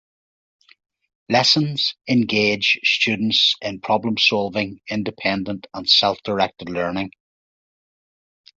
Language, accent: English, Irish English